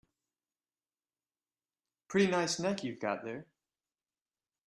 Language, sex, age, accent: English, male, 19-29, United States English